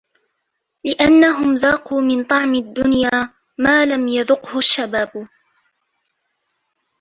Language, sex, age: Arabic, female, 19-29